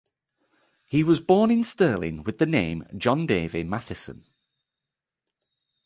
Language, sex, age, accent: English, male, 30-39, England English